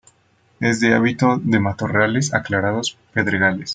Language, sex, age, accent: Spanish, male, 30-39, México